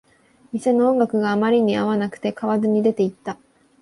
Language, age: Japanese, 19-29